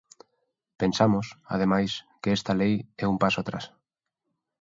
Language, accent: Galician, Normativo (estándar)